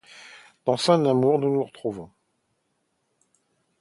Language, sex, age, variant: French, male, 40-49, Français de métropole